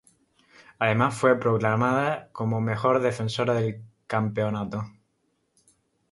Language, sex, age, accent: Spanish, male, 19-29, España: Islas Canarias